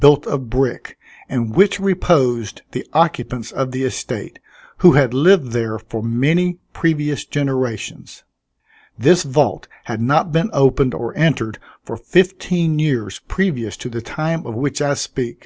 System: none